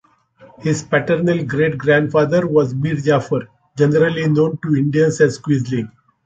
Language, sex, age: English, male, 60-69